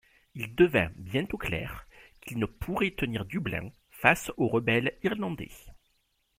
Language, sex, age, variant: French, male, 40-49, Français de métropole